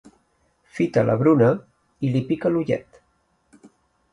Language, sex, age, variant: Catalan, male, 40-49, Central